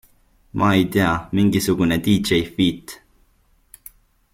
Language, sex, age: Estonian, male, 19-29